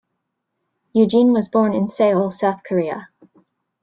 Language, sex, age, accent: English, female, 30-39, United States English